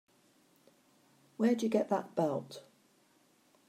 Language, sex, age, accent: English, female, 60-69, England English